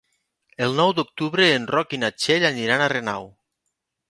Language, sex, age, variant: Catalan, male, 30-39, Nord-Occidental